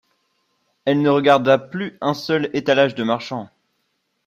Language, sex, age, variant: French, male, 19-29, Français de métropole